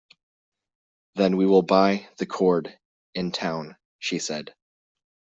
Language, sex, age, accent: English, male, 30-39, United States English